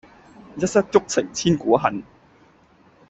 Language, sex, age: Cantonese, male, 30-39